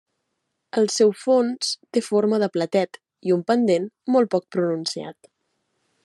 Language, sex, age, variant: Catalan, female, 19-29, Central